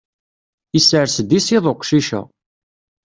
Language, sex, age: Kabyle, male, 30-39